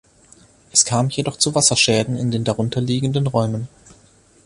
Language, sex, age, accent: German, male, 19-29, Deutschland Deutsch